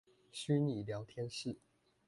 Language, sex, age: Chinese, male, 19-29